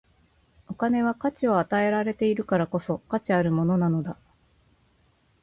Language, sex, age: Japanese, female, 40-49